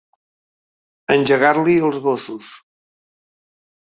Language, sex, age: Catalan, male, 60-69